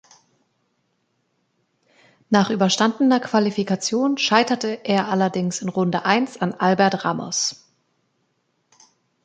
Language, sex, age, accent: German, female, 19-29, Deutschland Deutsch